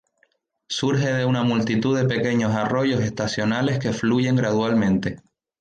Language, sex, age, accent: Spanish, male, 19-29, España: Islas Canarias